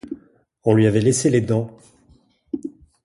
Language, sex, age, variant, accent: French, male, 40-49, Français d'Europe, Français de Belgique